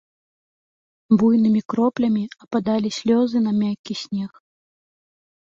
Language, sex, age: Belarusian, female, 30-39